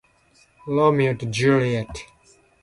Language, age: Japanese, 40-49